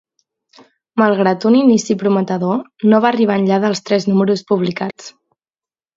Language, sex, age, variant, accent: Catalan, female, 19-29, Central, central